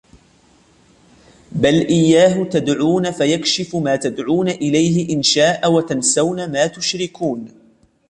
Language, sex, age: Arabic, male, 19-29